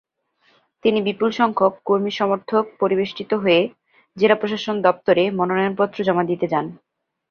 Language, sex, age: Bengali, female, 19-29